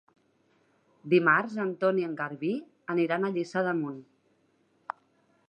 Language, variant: Catalan, Central